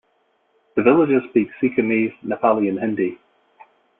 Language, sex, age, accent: English, male, 40-49, New Zealand English